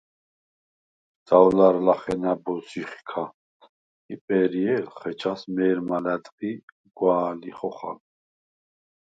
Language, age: Svan, 30-39